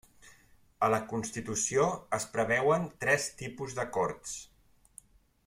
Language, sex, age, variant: Catalan, male, 40-49, Central